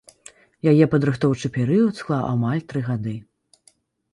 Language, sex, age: Belarusian, female, 19-29